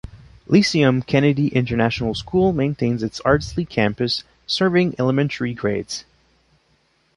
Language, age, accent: English, 19-29, Canadian English